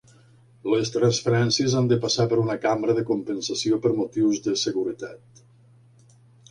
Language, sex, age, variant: Catalan, male, 50-59, Nord-Occidental